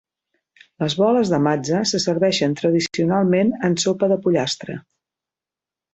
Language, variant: Catalan, Central